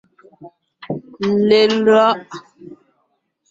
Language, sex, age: Ngiemboon, female, 30-39